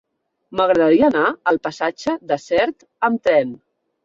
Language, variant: Catalan, Central